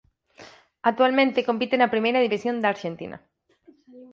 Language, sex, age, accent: Galician, female, 19-29, Atlántico (seseo e gheada)